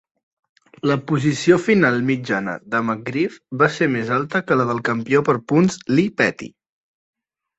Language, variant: Catalan, Central